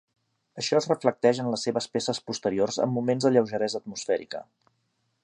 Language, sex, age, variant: Catalan, male, 50-59, Central